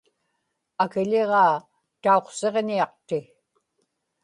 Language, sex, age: Inupiaq, female, 80-89